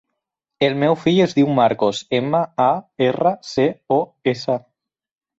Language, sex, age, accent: Catalan, male, under 19, valencià